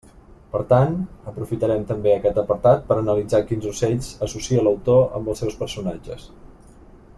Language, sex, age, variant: Catalan, male, 30-39, Balear